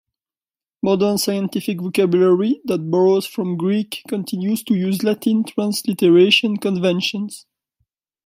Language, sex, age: English, male, 19-29